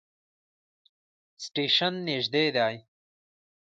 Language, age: Pashto, 19-29